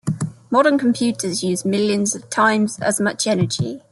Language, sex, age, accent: English, female, 19-29, England English